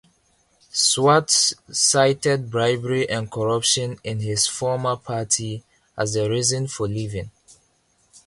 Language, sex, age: English, male, 19-29